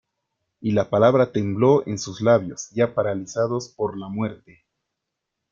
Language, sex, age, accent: Spanish, male, 19-29, Rioplatense: Argentina, Uruguay, este de Bolivia, Paraguay